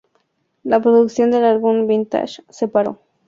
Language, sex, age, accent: Spanish, female, 19-29, México